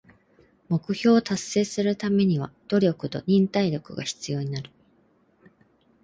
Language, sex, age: Japanese, female, 30-39